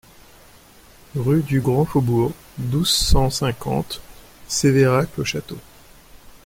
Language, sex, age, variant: French, male, 40-49, Français de métropole